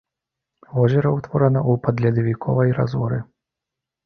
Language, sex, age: Belarusian, male, 30-39